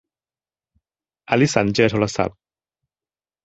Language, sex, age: Thai, male, 30-39